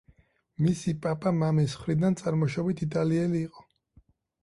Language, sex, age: Georgian, male, 30-39